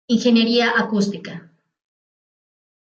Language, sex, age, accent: Spanish, female, 40-49, México